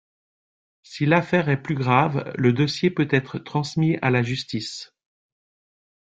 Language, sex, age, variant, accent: French, male, 40-49, Français d'Europe, Français de Suisse